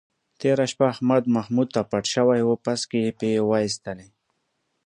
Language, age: Pashto, under 19